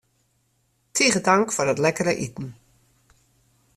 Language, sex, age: Western Frisian, female, 60-69